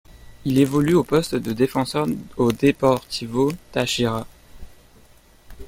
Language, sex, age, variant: French, male, under 19, Français de métropole